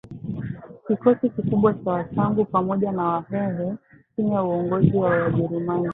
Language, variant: Swahili, Kiswahili Sanifu (EA)